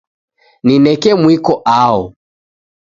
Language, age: Taita, 19-29